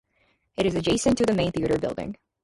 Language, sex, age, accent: English, female, 19-29, United States English